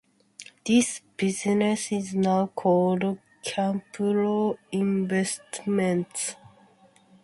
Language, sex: English, female